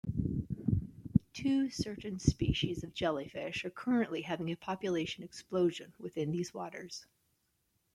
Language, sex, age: English, female, 40-49